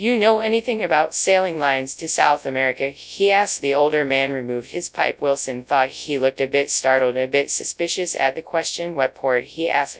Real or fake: fake